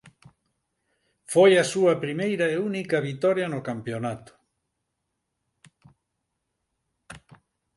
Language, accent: Galician, Central (gheada); Normativo (estándar)